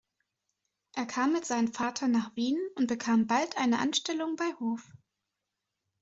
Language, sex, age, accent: German, female, 19-29, Deutschland Deutsch